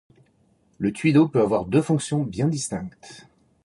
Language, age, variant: French, 50-59, Français de métropole